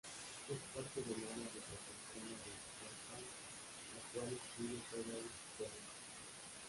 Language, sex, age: Spanish, male, 19-29